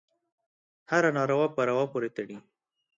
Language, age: Pashto, 19-29